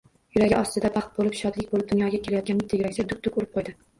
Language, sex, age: Uzbek, female, 19-29